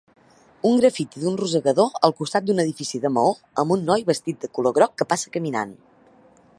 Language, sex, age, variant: Catalan, female, 40-49, Central